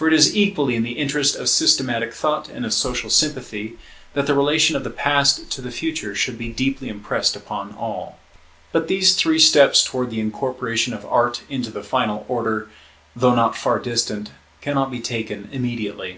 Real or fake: real